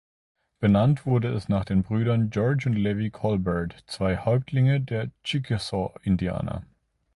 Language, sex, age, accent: German, male, 30-39, Deutschland Deutsch